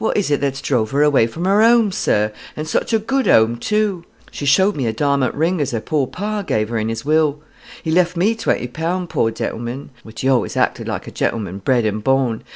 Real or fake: real